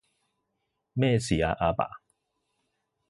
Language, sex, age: Cantonese, male, 30-39